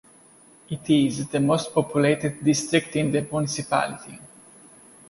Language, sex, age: English, male, 19-29